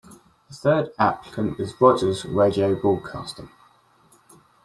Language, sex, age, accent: English, male, 40-49, England English